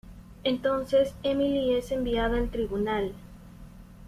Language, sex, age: Spanish, female, 19-29